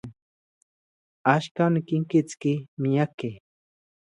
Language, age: Central Puebla Nahuatl, 30-39